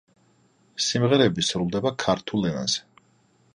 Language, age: Georgian, 40-49